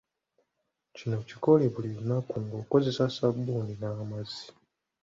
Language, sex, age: Ganda, male, 19-29